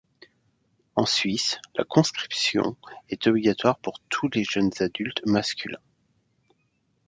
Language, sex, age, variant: French, male, 30-39, Français de métropole